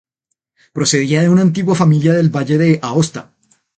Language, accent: Spanish, Andino-Pacífico: Colombia, Perú, Ecuador, oeste de Bolivia y Venezuela andina